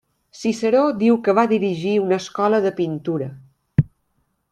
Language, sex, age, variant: Catalan, female, 50-59, Balear